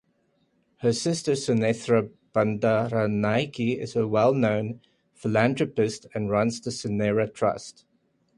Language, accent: English, Southern African (South Africa, Zimbabwe, Namibia)